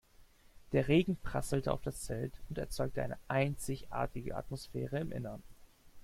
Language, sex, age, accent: German, male, 30-39, Deutschland Deutsch